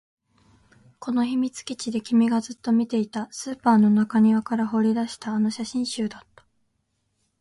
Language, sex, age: Japanese, female, 19-29